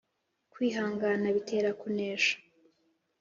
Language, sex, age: Kinyarwanda, female, 19-29